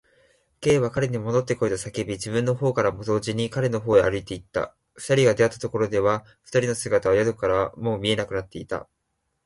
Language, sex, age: Japanese, male, 19-29